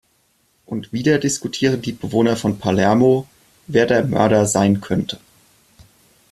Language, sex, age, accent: German, male, 30-39, Deutschland Deutsch